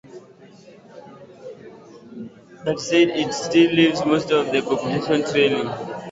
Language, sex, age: English, male, 19-29